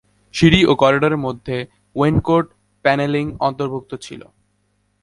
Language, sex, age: Bengali, male, 19-29